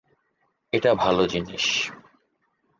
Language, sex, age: Bengali, male, 19-29